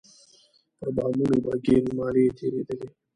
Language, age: Pashto, 19-29